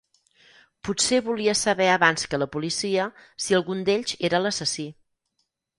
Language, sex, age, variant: Catalan, female, 50-59, Central